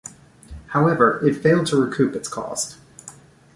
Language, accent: English, United States English